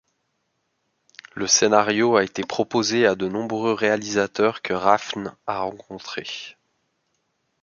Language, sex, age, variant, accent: French, male, 19-29, Français d'Europe, Français de Suisse